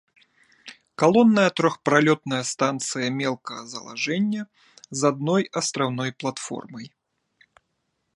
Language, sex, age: Belarusian, male, 40-49